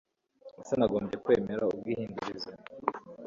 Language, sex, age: Kinyarwanda, male, 19-29